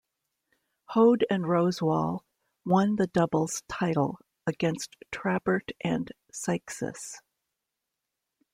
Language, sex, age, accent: English, female, 60-69, United States English